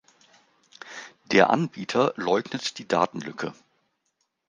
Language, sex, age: German, male, 50-59